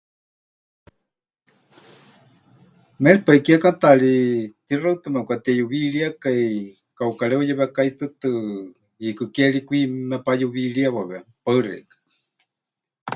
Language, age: Huichol, 50-59